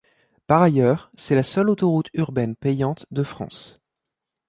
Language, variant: French, Français de métropole